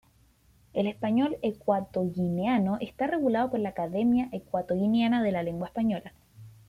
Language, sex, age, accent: Spanish, female, under 19, Chileno: Chile, Cuyo